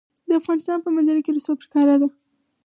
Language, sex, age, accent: Pashto, female, 19-29, معیاري پښتو